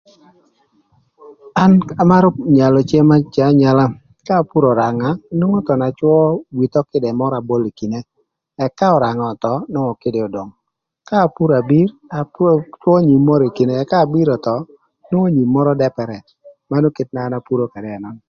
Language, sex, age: Thur, male, 40-49